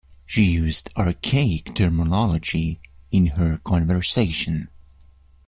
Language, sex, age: English, male, 19-29